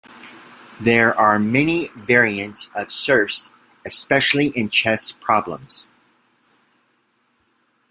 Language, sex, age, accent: English, male, 50-59, United States English